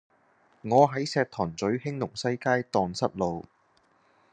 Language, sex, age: Cantonese, male, 19-29